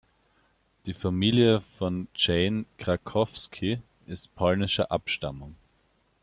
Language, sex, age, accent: German, male, 19-29, Österreichisches Deutsch